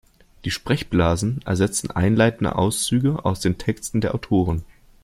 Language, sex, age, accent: German, male, 19-29, Deutschland Deutsch